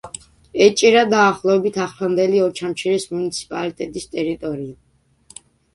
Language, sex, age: Georgian, male, under 19